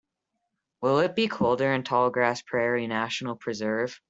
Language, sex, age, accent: English, male, under 19, United States English